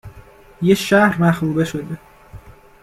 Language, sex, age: Persian, male, under 19